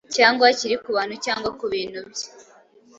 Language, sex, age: Kinyarwanda, female, 19-29